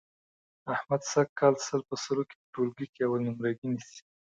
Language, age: Pashto, 30-39